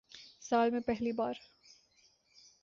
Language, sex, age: Urdu, female, 19-29